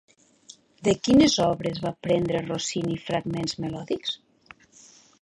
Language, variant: Catalan, Nord-Occidental